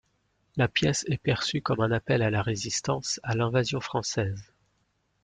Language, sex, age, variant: French, male, 19-29, Français de métropole